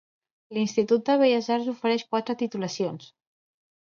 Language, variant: Catalan, Central